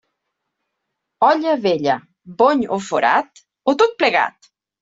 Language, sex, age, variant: Catalan, female, 40-49, Septentrional